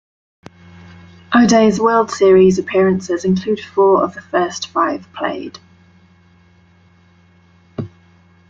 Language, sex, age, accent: English, female, 30-39, England English